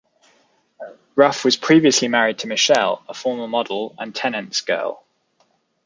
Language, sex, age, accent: English, male, 30-39, England English